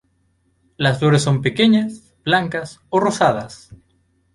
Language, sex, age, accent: Spanish, male, 19-29, México